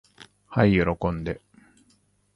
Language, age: Japanese, 50-59